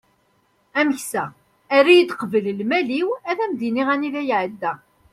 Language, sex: Kabyle, female